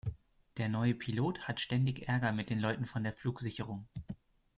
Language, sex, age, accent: German, male, 30-39, Deutschland Deutsch